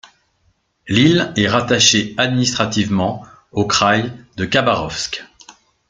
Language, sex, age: French, male, 40-49